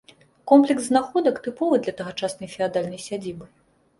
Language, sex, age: Belarusian, female, 30-39